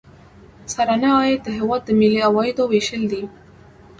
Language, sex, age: Pashto, female, 19-29